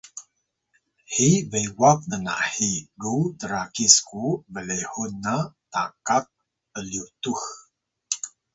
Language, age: Atayal, 30-39